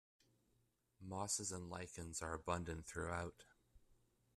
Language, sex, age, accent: English, male, 30-39, Canadian English